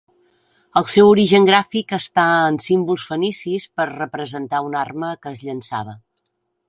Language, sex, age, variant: Catalan, female, 50-59, Central